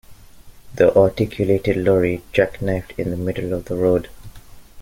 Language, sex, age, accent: English, male, 19-29, England English